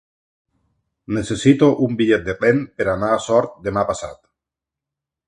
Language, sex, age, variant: Catalan, male, 40-49, Nord-Occidental